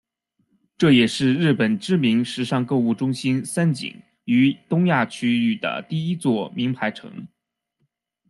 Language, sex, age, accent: Chinese, male, 30-39, 出生地：北京市